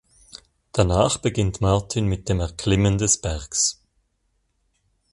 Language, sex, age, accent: German, male, 30-39, Schweizerdeutsch